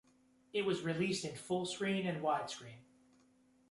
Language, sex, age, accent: English, male, 19-29, United States English